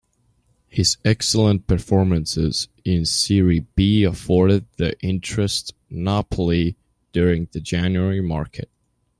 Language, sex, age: English, male, 19-29